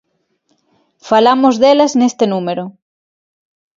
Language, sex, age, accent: Galician, female, 30-39, Atlántico (seseo e gheada); Normativo (estándar)